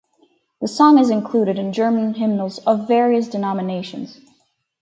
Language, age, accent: English, 19-29, Canadian English